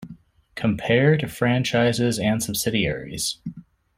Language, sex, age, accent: English, male, 30-39, United States English